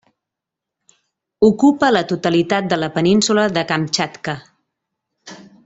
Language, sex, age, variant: Catalan, female, 40-49, Central